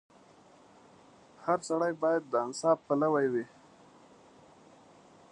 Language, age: Pashto, 19-29